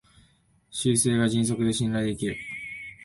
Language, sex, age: Japanese, male, 19-29